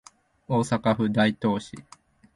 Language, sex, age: Japanese, male, 19-29